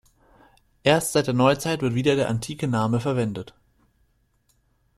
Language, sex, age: German, male, 19-29